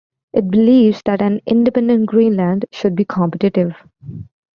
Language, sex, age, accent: English, female, 19-29, United States English